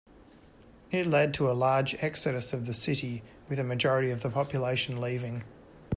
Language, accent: English, Australian English